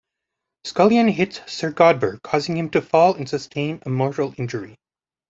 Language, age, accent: English, 30-39, Canadian English